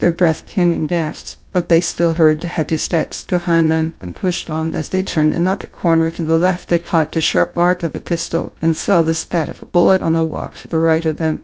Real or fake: fake